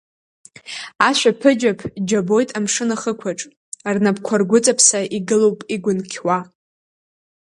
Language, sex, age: Abkhazian, female, under 19